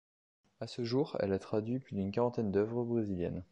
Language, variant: French, Français de métropole